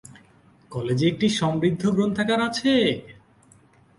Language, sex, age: Bengali, male, 19-29